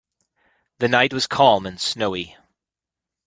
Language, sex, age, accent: English, male, 40-49, United States English